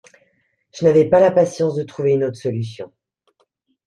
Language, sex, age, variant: French, female, 50-59, Français de métropole